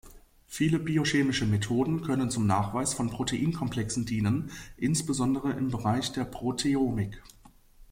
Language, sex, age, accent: German, male, 19-29, Deutschland Deutsch